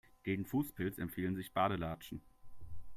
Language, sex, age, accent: German, male, 19-29, Deutschland Deutsch